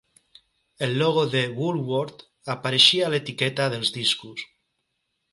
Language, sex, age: Catalan, male, 30-39